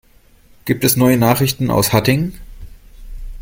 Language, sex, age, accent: German, male, 30-39, Deutschland Deutsch